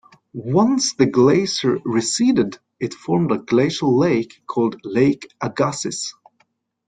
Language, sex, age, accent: English, male, 19-29, United States English